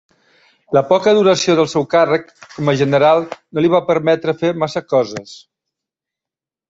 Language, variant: Catalan, Central